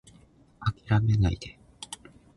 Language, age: Japanese, 19-29